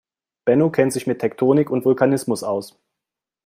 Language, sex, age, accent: German, male, 30-39, Deutschland Deutsch